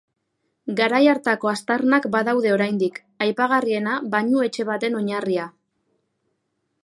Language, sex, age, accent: Basque, female, 19-29, Mendebalekoa (Araba, Bizkaia, Gipuzkoako mendebaleko herri batzuk)